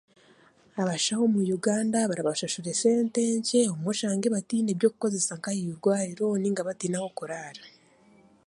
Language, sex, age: Chiga, female, 19-29